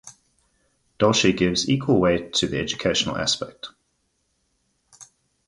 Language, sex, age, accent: English, male, 40-49, Southern African (South Africa, Zimbabwe, Namibia)